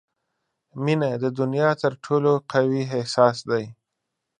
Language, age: Pashto, 19-29